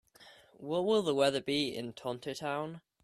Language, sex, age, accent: English, male, under 19, England English